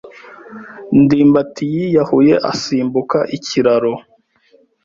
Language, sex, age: Kinyarwanda, male, 19-29